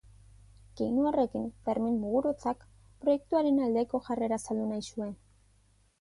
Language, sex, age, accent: Basque, female, 19-29, Mendebalekoa (Araba, Bizkaia, Gipuzkoako mendebaleko herri batzuk)